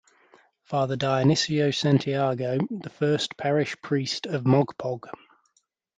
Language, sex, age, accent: English, male, 30-39, England English